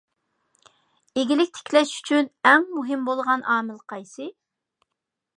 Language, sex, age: Uyghur, female, 40-49